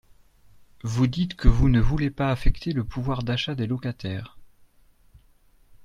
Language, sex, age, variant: French, male, 40-49, Français de métropole